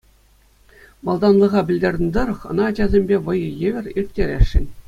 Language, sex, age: Chuvash, male, 40-49